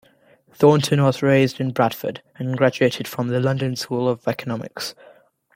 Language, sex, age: English, male, under 19